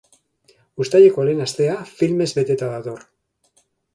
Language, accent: Basque, Mendebalekoa (Araba, Bizkaia, Gipuzkoako mendebaleko herri batzuk)